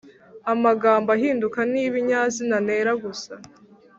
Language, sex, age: Kinyarwanda, female, under 19